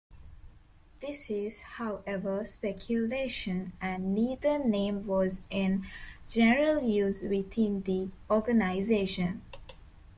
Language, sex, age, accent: English, female, 19-29, India and South Asia (India, Pakistan, Sri Lanka)